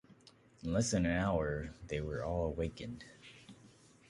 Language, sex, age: English, male, 19-29